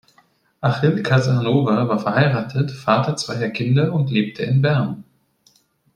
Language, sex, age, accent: German, male, 40-49, Deutschland Deutsch